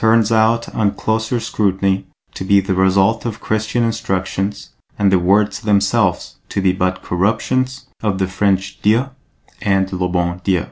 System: none